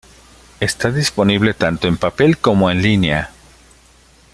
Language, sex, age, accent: Spanish, male, 40-49, México